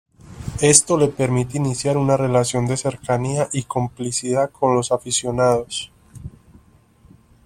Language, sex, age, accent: Spanish, male, 19-29, Caribe: Cuba, Venezuela, Puerto Rico, República Dominicana, Panamá, Colombia caribeña, México caribeño, Costa del golfo de México